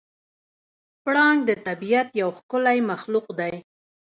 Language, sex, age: Pashto, female, 30-39